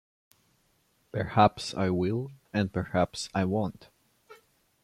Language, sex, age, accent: English, male, 19-29, England English